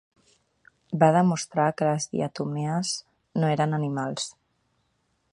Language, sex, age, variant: Catalan, female, 19-29, Central